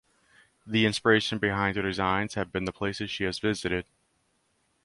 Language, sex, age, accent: English, male, 19-29, United States English